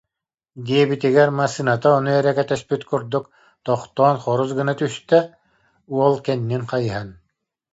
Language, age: Yakut, 50-59